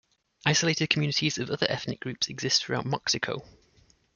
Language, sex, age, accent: English, male, 30-39, England English